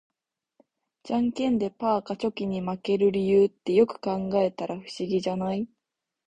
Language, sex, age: Japanese, female, 19-29